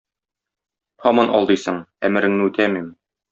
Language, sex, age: Tatar, male, 30-39